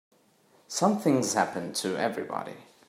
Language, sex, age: English, male, 30-39